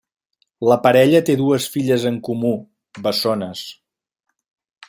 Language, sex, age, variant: Catalan, male, 50-59, Central